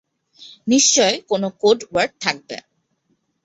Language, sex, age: Bengali, female, 19-29